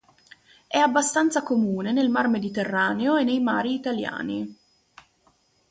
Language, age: Italian, 19-29